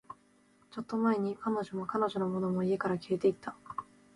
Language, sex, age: Japanese, female, 19-29